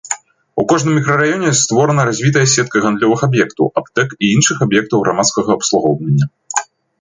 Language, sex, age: Belarusian, male, 19-29